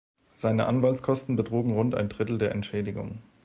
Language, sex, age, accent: German, male, 19-29, Deutschland Deutsch